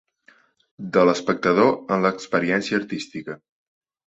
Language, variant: Catalan, Central